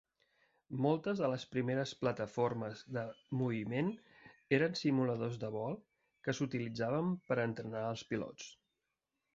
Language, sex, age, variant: Catalan, male, 50-59, Central